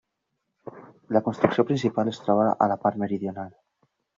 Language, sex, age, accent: Catalan, male, 19-29, valencià